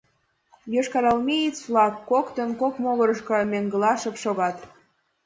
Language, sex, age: Mari, female, 19-29